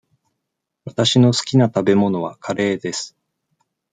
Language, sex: Japanese, male